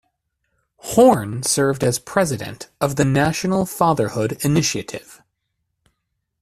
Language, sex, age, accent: English, male, 30-39, United States English